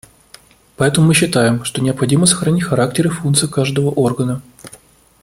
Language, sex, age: Russian, male, 19-29